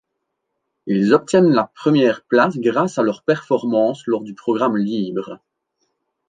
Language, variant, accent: French, Français d'Europe, Français de Belgique